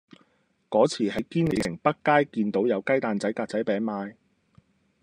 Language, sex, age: Cantonese, male, 19-29